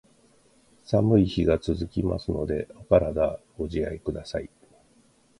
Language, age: Japanese, 50-59